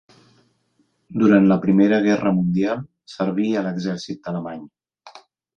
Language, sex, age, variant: Catalan, male, 40-49, Central